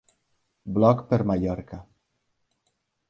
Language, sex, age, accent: Catalan, male, 19-29, valencià